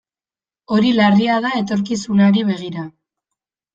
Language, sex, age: Basque, female, 19-29